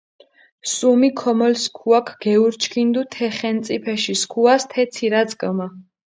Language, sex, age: Mingrelian, female, 19-29